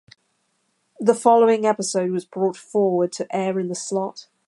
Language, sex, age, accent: English, female, 19-29, England English